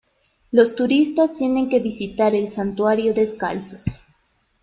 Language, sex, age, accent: Spanish, female, 30-39, Andino-Pacífico: Colombia, Perú, Ecuador, oeste de Bolivia y Venezuela andina